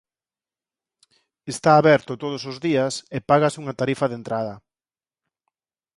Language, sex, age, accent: Galician, male, 40-49, Normativo (estándar)